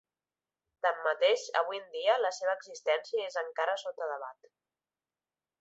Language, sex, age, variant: Catalan, female, 30-39, Central